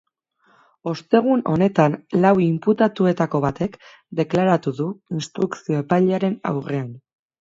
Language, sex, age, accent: Basque, female, 30-39, Erdialdekoa edo Nafarra (Gipuzkoa, Nafarroa)